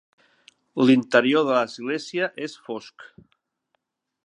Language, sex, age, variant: Catalan, male, 40-49, Central